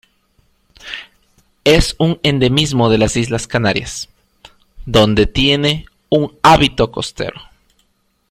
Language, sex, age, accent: Spanish, male, 40-49, Andino-Pacífico: Colombia, Perú, Ecuador, oeste de Bolivia y Venezuela andina